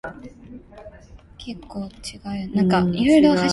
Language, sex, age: Cantonese, female, 19-29